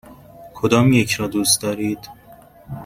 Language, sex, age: Persian, male, 19-29